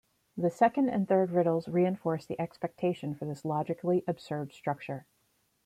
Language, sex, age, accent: English, female, 40-49, United States English